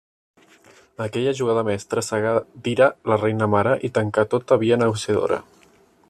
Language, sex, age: Catalan, male, 19-29